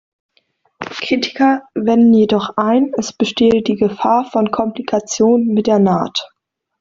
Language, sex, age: German, female, under 19